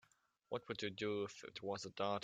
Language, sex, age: English, male, under 19